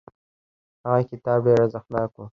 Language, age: Pashto, under 19